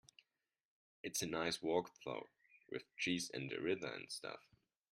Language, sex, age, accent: English, male, 19-29, United States English